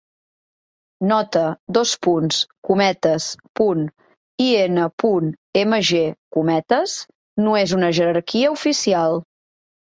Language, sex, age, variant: Catalan, female, 40-49, Central